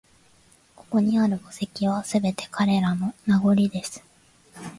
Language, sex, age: Japanese, female, 19-29